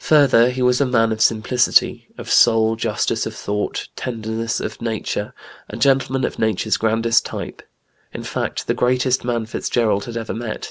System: none